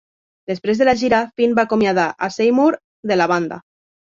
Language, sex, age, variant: Catalan, female, 19-29, Nord-Occidental